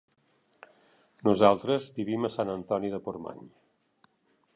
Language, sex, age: Catalan, male, 60-69